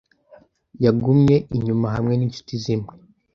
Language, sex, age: Kinyarwanda, male, under 19